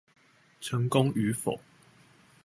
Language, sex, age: Chinese, male, 19-29